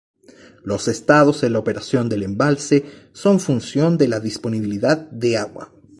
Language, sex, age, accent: Spanish, male, 19-29, Chileno: Chile, Cuyo